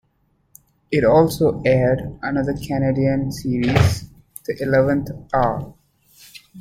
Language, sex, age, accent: English, male, 30-39, United States English